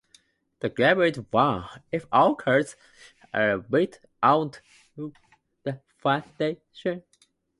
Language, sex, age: English, male, 19-29